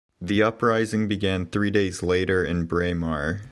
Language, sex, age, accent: English, male, 19-29, United States English